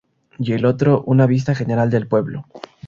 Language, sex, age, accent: Spanish, male, 19-29, México